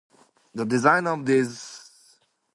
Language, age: English, 19-29